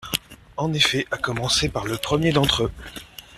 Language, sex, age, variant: French, male, 19-29, Français de métropole